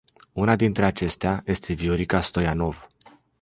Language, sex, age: Romanian, male, 19-29